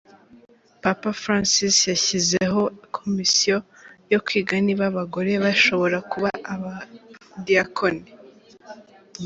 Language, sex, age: Kinyarwanda, female, under 19